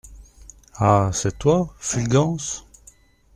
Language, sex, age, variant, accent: French, male, 40-49, Français d'Europe, Français de Belgique